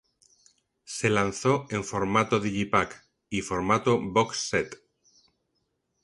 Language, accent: Spanish, España: Centro-Sur peninsular (Madrid, Toledo, Castilla-La Mancha)